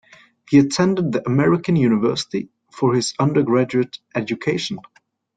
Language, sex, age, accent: English, male, 19-29, United States English